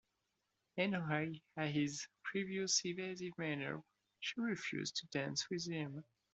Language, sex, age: English, male, 30-39